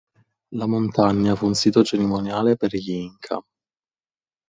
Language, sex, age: Italian, male, 19-29